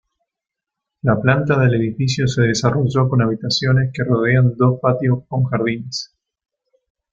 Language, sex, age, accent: Spanish, male, 30-39, Rioplatense: Argentina, Uruguay, este de Bolivia, Paraguay